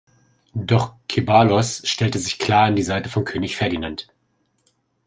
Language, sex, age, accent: German, male, 30-39, Deutschland Deutsch